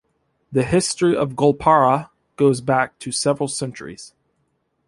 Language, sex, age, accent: English, male, 19-29, United States English